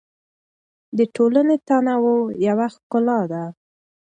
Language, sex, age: Pashto, female, 19-29